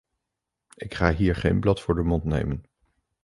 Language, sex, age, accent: Dutch, male, 19-29, Nederlands Nederlands